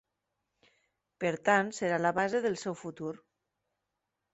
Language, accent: Catalan, valencià; Tortosí